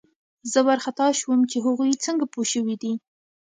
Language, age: Pashto, 19-29